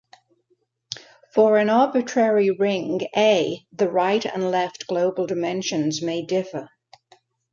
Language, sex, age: English, female, 70-79